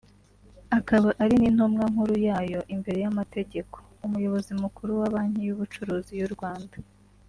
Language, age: Kinyarwanda, 19-29